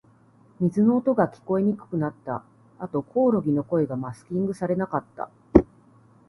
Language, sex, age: Japanese, female, 40-49